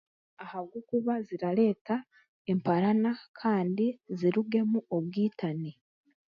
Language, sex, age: Chiga, female, 19-29